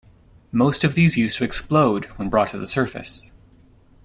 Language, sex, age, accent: English, male, 30-39, Canadian English